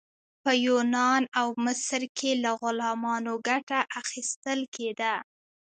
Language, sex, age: Pashto, female, 19-29